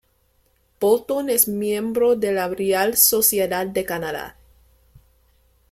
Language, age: Spanish, under 19